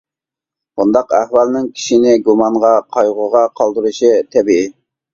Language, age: Uyghur, 30-39